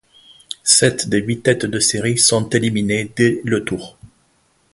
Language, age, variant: French, 50-59, Français de métropole